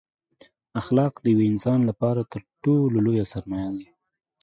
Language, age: Pashto, 19-29